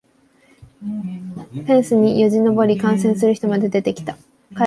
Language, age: Japanese, 19-29